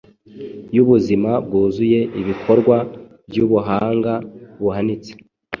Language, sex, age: Kinyarwanda, male, 40-49